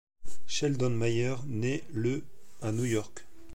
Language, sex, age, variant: French, male, 40-49, Français de métropole